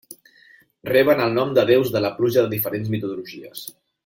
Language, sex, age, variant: Catalan, male, 30-39, Septentrional